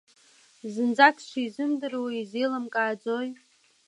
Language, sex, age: Abkhazian, female, 19-29